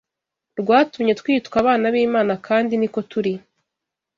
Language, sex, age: Kinyarwanda, female, 19-29